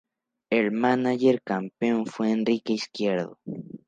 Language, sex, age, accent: Spanish, male, under 19, México